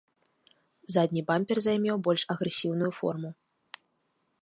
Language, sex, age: Belarusian, female, 19-29